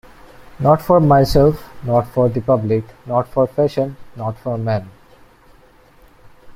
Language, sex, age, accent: English, male, 19-29, India and South Asia (India, Pakistan, Sri Lanka)